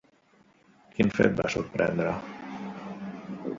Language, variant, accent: Catalan, Central, central